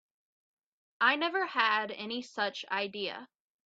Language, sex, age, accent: English, female, under 19, United States English